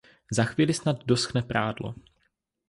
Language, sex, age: Czech, male, 19-29